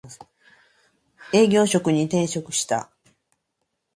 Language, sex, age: Japanese, female, 40-49